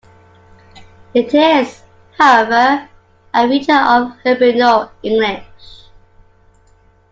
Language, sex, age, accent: English, female, 40-49, Scottish English